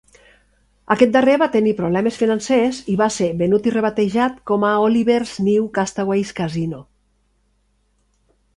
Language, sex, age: Catalan, female, 60-69